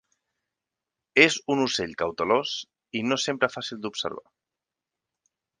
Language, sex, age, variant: Catalan, male, 30-39, Central